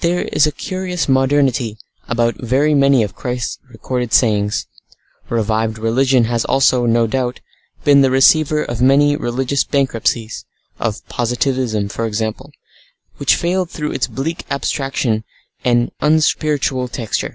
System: none